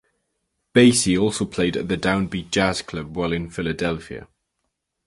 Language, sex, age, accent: English, male, under 19, England English